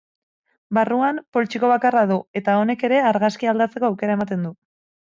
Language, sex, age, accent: Basque, female, 30-39, Mendebalekoa (Araba, Bizkaia, Gipuzkoako mendebaleko herri batzuk)